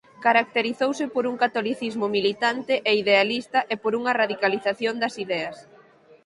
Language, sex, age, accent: Galician, female, 19-29, Normativo (estándar)